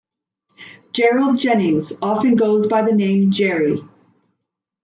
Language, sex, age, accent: English, female, 40-49, Canadian English